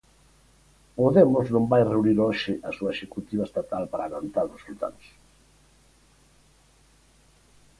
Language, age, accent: Galician, 70-79, Atlántico (seseo e gheada)